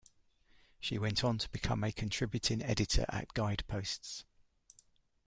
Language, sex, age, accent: English, male, 50-59, England English